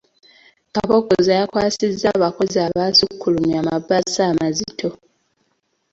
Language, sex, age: Ganda, female, 19-29